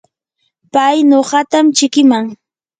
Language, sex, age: Yanahuanca Pasco Quechua, female, 19-29